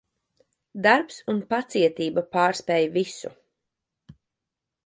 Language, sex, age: Latvian, female, 30-39